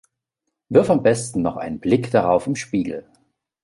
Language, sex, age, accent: German, male, 40-49, Deutschland Deutsch